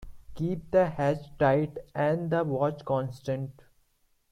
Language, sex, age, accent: English, male, 19-29, India and South Asia (India, Pakistan, Sri Lanka)